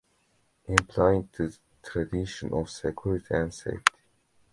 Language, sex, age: English, male, 19-29